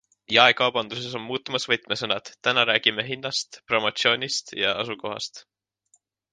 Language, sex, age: Estonian, male, 19-29